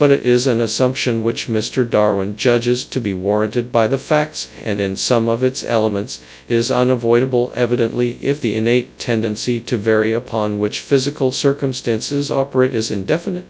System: TTS, FastPitch